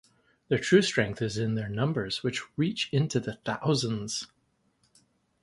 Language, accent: English, United States English